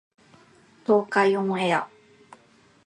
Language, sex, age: Japanese, female, 19-29